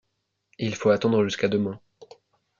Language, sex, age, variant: French, male, under 19, Français de métropole